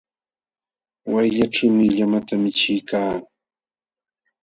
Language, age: Jauja Wanca Quechua, 40-49